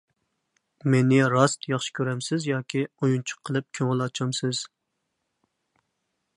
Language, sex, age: Uyghur, male, 19-29